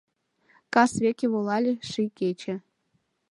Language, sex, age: Mari, female, under 19